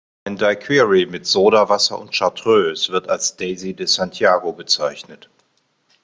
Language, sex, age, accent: German, male, 50-59, Deutschland Deutsch